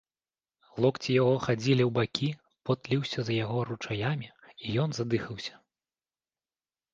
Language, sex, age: Belarusian, male, 30-39